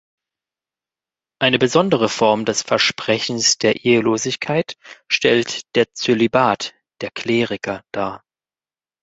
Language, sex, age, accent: German, male, 30-39, Deutschland Deutsch